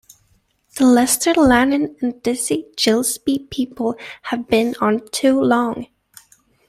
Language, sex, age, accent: English, female, 19-29, England English